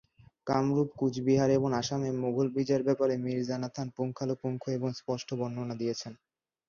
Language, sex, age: Bengali, male, 19-29